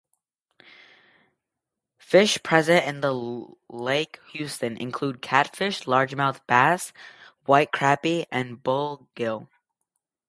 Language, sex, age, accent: English, male, under 19, United States English